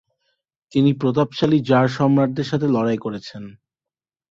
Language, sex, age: Bengali, male, 19-29